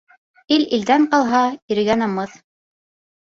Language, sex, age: Bashkir, female, 19-29